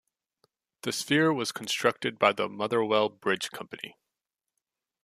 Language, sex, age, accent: English, male, 19-29, Canadian English